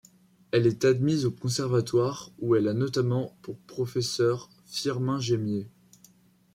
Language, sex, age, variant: French, male, under 19, Français de métropole